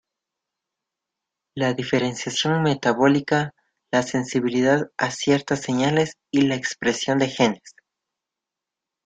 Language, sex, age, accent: Spanish, male, 19-29, Andino-Pacífico: Colombia, Perú, Ecuador, oeste de Bolivia y Venezuela andina